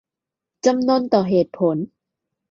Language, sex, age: Thai, female, 30-39